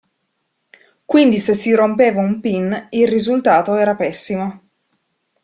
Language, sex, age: Italian, female, 19-29